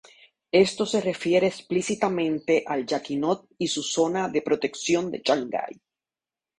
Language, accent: Spanish, Caribe: Cuba, Venezuela, Puerto Rico, República Dominicana, Panamá, Colombia caribeña, México caribeño, Costa del golfo de México